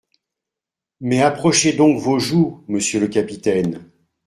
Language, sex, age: French, male, 60-69